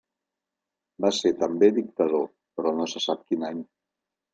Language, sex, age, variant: Catalan, male, 60-69, Central